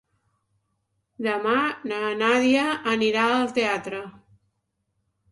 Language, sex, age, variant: Catalan, female, 60-69, Central